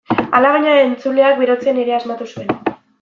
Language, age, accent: Basque, under 19, Mendebalekoa (Araba, Bizkaia, Gipuzkoako mendebaleko herri batzuk)